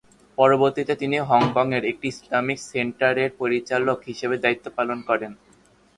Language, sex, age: Bengali, male, under 19